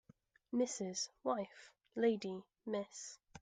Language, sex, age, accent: English, female, 19-29, England English